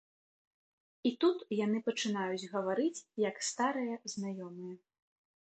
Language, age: Belarusian, 19-29